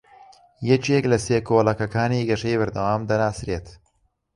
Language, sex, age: Central Kurdish, male, 19-29